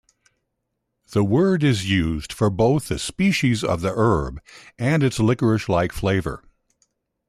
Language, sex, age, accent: English, male, 60-69, United States English